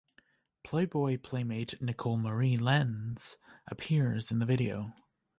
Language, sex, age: English, male, 19-29